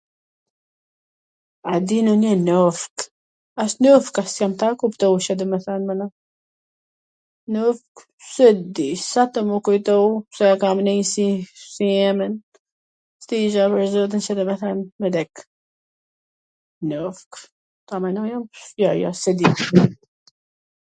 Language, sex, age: Gheg Albanian, female, 40-49